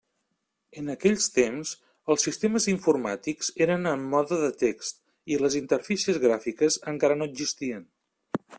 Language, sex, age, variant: Catalan, male, 50-59, Central